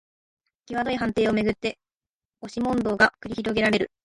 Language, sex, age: Japanese, female, 19-29